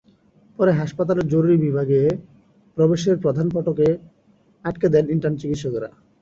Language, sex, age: Bengali, male, 19-29